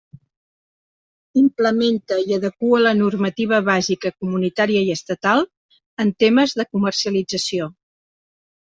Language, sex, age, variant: Catalan, female, 60-69, Central